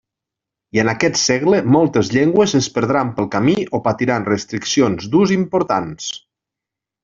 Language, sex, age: Catalan, male, 40-49